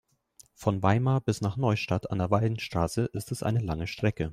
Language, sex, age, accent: German, male, 19-29, Deutschland Deutsch